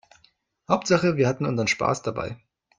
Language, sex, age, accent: German, male, 19-29, Deutschland Deutsch